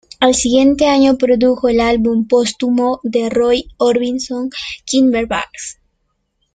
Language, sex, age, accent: Spanish, female, 19-29, América central